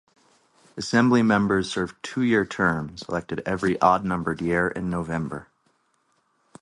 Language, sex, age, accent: English, male, 30-39, United States English